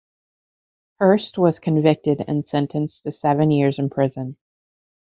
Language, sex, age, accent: English, female, 40-49, United States English